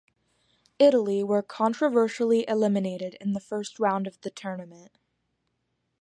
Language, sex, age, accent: English, female, under 19, United States English